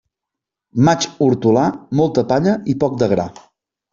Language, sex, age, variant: Catalan, male, 40-49, Central